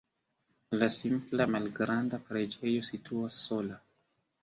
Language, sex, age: Esperanto, male, 19-29